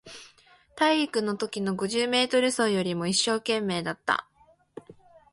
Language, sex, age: Japanese, female, 19-29